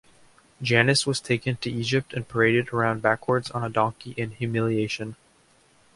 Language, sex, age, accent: English, male, 19-29, United States English